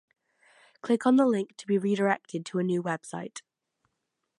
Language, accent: English, England English; Welsh English